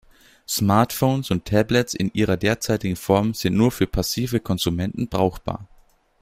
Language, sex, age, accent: German, male, 19-29, Österreichisches Deutsch